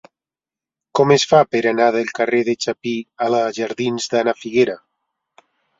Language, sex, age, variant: Catalan, male, 40-49, Central